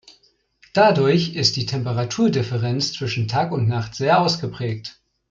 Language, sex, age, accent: German, male, 19-29, Deutschland Deutsch